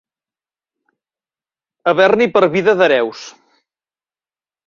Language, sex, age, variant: Catalan, male, 60-69, Central